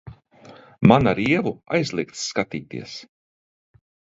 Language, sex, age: Latvian, male, 60-69